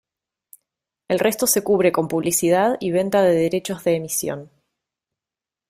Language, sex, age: Spanish, female, 30-39